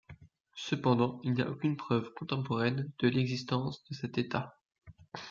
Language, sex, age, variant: French, male, under 19, Français de métropole